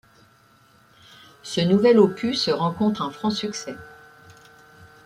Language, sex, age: French, female, 60-69